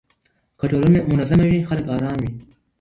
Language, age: Pashto, under 19